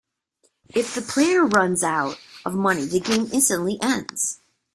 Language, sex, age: English, female, 50-59